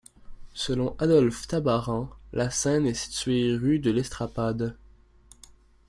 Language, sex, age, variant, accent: French, male, under 19, Français d'Amérique du Nord, Français du Canada